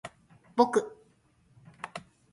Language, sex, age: Japanese, female, 50-59